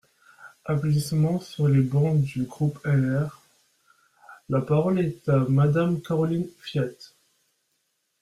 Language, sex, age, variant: French, male, 19-29, Français de métropole